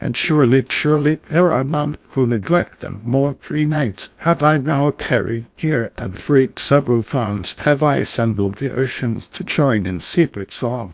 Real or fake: fake